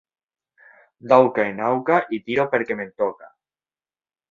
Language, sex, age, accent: Catalan, male, under 19, valencià